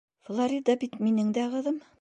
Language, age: Bashkir, 60-69